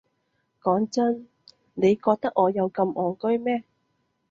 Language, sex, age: Cantonese, female, 30-39